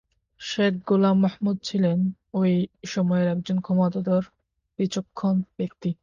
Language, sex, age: Bengali, male, 19-29